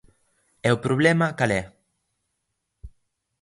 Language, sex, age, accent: Galician, male, under 19, Normativo (estándar)